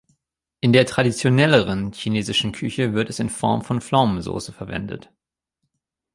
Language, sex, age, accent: German, male, 30-39, Deutschland Deutsch